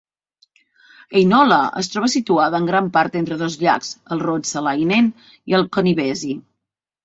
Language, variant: Catalan, Central